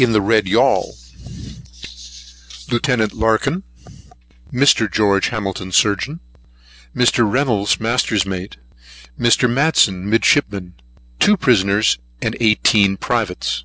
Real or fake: real